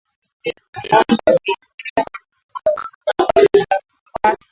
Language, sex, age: Swahili, female, 19-29